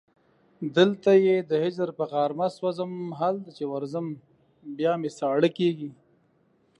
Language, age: Pashto, 30-39